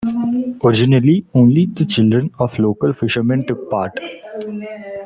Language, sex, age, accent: English, male, under 19, India and South Asia (India, Pakistan, Sri Lanka)